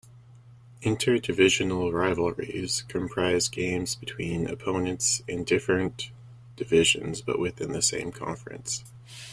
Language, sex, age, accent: English, male, 30-39, United States English